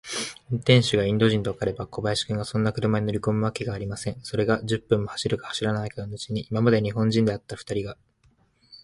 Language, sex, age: Japanese, male, 19-29